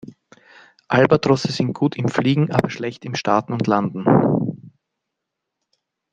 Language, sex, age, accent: German, male, 40-49, Österreichisches Deutsch